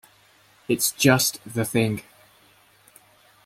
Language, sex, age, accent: English, male, 19-29, England English